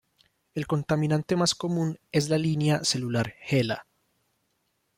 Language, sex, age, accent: Spanish, male, 19-29, Andino-Pacífico: Colombia, Perú, Ecuador, oeste de Bolivia y Venezuela andina